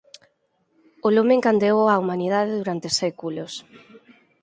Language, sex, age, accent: Galician, female, 40-49, Oriental (común en zona oriental)